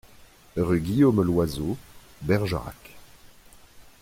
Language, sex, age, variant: French, male, 40-49, Français de métropole